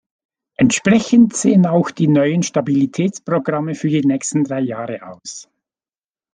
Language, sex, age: German, male, 60-69